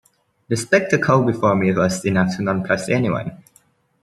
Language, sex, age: English, male, 19-29